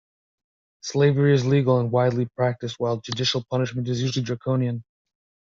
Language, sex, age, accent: English, male, 19-29, United States English